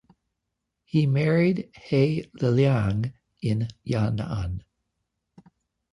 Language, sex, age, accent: English, male, 50-59, United States English